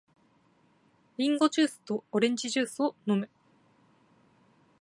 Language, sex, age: Japanese, female, 19-29